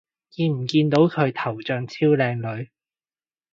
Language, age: Cantonese, 40-49